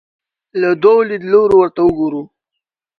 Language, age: Pashto, under 19